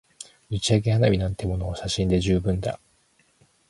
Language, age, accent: Japanese, 30-39, 標準語